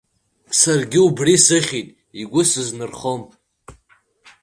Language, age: Abkhazian, under 19